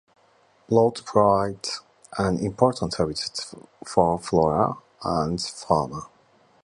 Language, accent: English, United States English